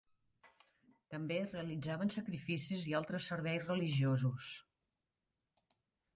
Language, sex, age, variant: Catalan, female, 50-59, Central